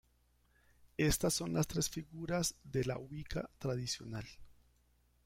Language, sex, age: Spanish, male, 50-59